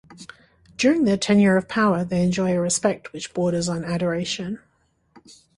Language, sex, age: English, female, 60-69